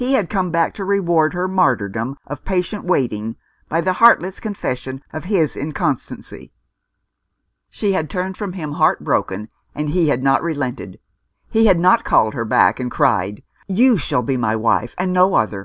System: none